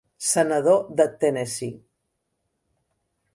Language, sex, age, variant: Catalan, female, 60-69, Central